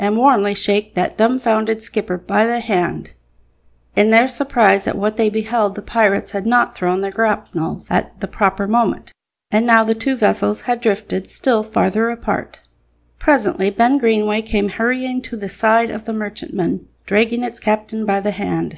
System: none